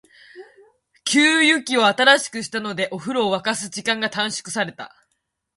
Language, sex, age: Japanese, female, 19-29